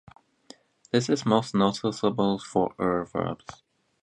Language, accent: English, United States English